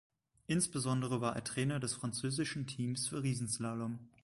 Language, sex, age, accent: German, male, 19-29, Deutschland Deutsch